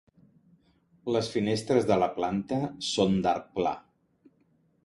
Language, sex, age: Catalan, male, 50-59